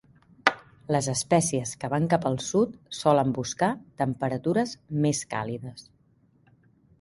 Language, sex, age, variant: Catalan, female, 30-39, Central